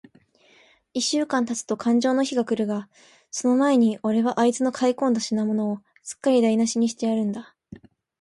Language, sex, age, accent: Japanese, female, under 19, 標準語